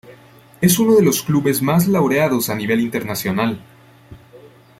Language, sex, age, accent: Spanish, male, 19-29, América central